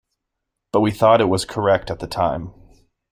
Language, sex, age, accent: English, male, 19-29, United States English